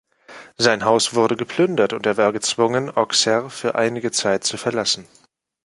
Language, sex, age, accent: German, male, 19-29, Deutschland Deutsch